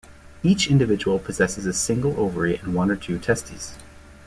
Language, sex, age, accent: English, male, 19-29, Canadian English